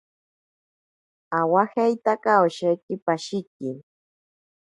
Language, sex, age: Ashéninka Perené, female, 30-39